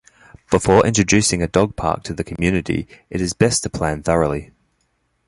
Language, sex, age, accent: English, male, 19-29, Australian English